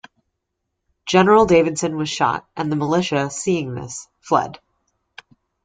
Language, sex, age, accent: English, female, 19-29, United States English